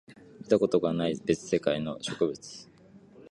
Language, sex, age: Japanese, male, 19-29